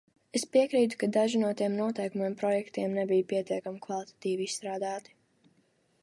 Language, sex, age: Latvian, female, under 19